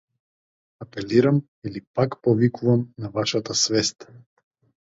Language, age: Macedonian, 40-49